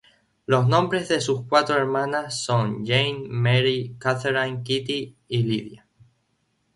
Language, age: Spanish, 19-29